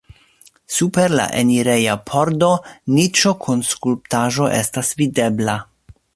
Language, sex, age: Esperanto, male, 40-49